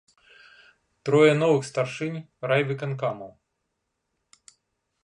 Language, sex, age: Belarusian, male, 50-59